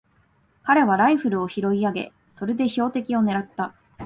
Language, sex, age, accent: Japanese, female, 19-29, 標準語